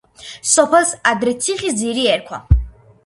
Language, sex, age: Georgian, female, 19-29